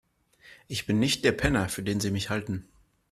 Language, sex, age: German, male, 19-29